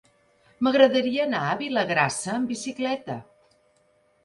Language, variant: Catalan, Central